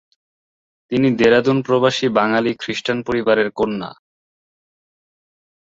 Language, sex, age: Bengali, male, 19-29